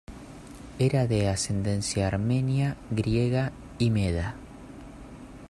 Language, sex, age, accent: Spanish, male, 19-29, Rioplatense: Argentina, Uruguay, este de Bolivia, Paraguay